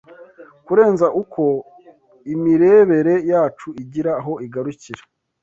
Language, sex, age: Kinyarwanda, male, 19-29